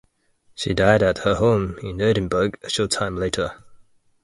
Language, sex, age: English, male, 19-29